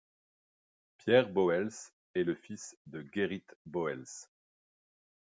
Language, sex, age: French, male, 40-49